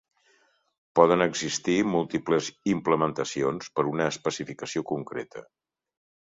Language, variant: Catalan, Central